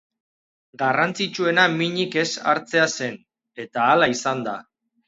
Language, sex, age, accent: Basque, male, 30-39, Mendebalekoa (Araba, Bizkaia, Gipuzkoako mendebaleko herri batzuk)